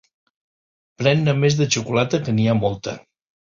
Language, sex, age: Catalan, male, 50-59